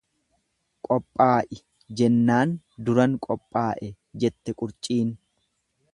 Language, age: Oromo, 30-39